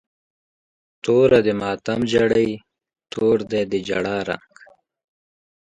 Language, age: Pashto, 19-29